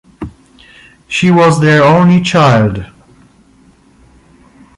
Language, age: English, 50-59